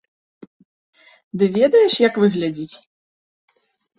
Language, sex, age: Belarusian, female, 30-39